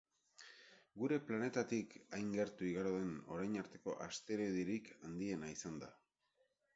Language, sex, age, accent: Basque, male, 50-59, Erdialdekoa edo Nafarra (Gipuzkoa, Nafarroa)